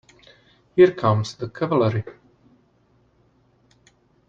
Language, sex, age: English, male, 30-39